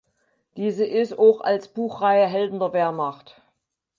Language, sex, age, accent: German, female, 50-59, Deutschland Deutsch